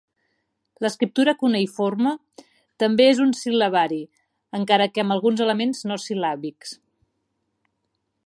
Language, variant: Catalan, Central